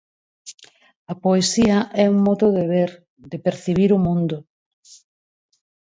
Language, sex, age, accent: Galician, female, 50-59, Normativo (estándar)